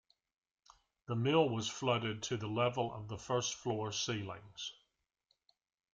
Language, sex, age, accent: English, male, 60-69, United States English